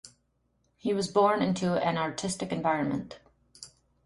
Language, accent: English, United States English